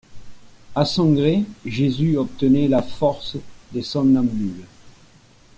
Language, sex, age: French, male, 60-69